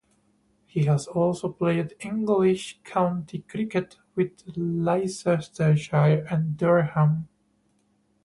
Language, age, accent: English, 19-29, United States English